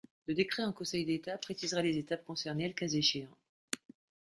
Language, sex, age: French, female, 50-59